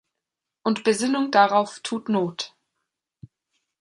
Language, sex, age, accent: German, female, 19-29, Deutschland Deutsch